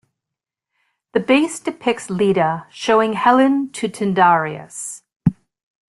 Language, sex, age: English, female, 60-69